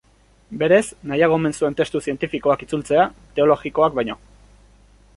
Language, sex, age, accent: Basque, male, 19-29, Erdialdekoa edo Nafarra (Gipuzkoa, Nafarroa)